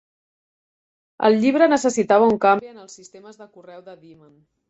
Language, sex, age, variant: Catalan, female, 40-49, Central